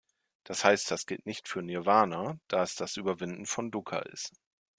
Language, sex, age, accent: German, male, 30-39, Deutschland Deutsch